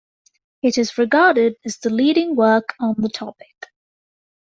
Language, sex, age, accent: English, female, 19-29, England English